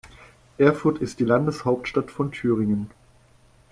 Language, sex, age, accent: German, male, 30-39, Deutschland Deutsch